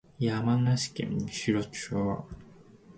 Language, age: Japanese, 19-29